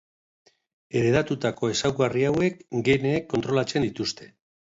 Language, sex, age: Basque, male, 60-69